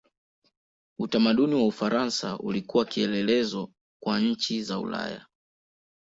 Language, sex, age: Swahili, male, 19-29